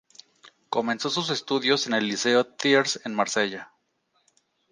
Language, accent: Spanish, México